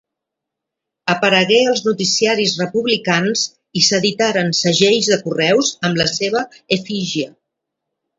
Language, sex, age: Catalan, female, 60-69